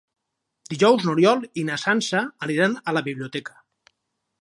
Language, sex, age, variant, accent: Catalan, male, 50-59, Valencià meridional, valencià